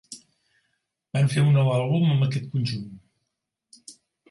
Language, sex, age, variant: Catalan, male, 60-69, Central